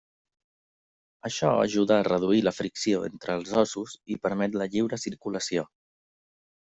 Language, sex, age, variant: Catalan, male, 30-39, Central